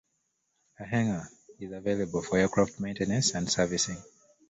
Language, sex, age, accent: English, male, 19-29, United States English